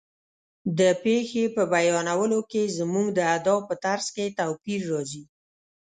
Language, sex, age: Pashto, female, 50-59